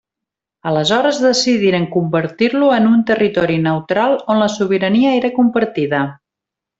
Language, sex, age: Catalan, female, 50-59